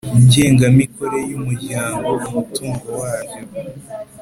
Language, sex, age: Kinyarwanda, male, 19-29